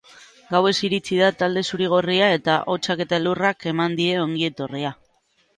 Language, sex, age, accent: Basque, female, 40-49, Mendebalekoa (Araba, Bizkaia, Gipuzkoako mendebaleko herri batzuk)